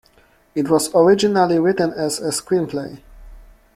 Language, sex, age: English, male, 30-39